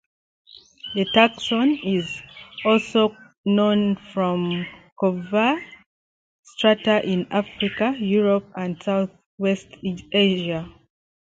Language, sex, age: English, female, 30-39